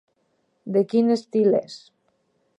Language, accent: Catalan, valencià